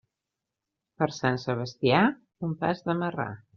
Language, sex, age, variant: Catalan, female, 40-49, Central